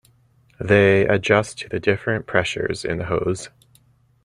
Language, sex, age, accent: English, male, 30-39, United States English